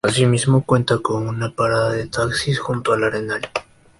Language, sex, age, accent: Spanish, male, 19-29, Andino-Pacífico: Colombia, Perú, Ecuador, oeste de Bolivia y Venezuela andina